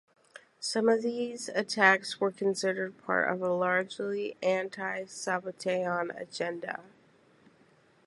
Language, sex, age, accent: English, female, 19-29, United States English